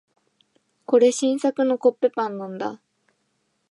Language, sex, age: Japanese, female, 19-29